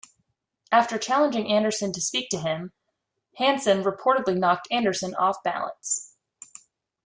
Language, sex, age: English, female, 19-29